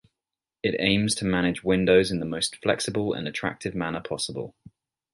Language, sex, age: English, male, 19-29